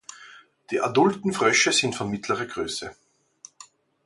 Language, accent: German, Österreichisches Deutsch